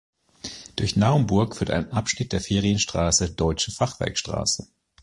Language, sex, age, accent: German, male, 40-49, Deutschland Deutsch